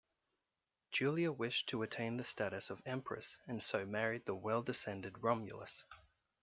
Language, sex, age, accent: English, male, under 19, Australian English